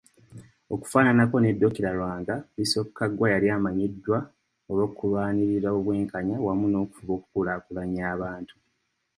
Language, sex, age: Ganda, male, 30-39